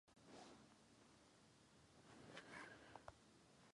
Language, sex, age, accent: Spanish, female, 19-29, México